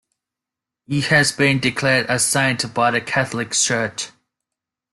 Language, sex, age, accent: English, male, 19-29, Australian English